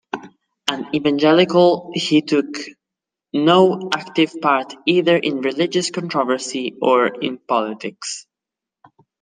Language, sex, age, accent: English, male, under 19, United States English